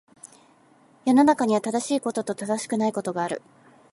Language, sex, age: Japanese, female, 30-39